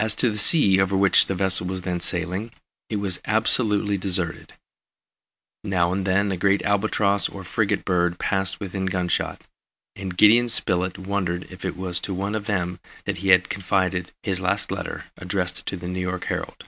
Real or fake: real